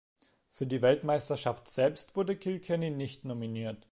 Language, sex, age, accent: German, male, 19-29, Deutschland Deutsch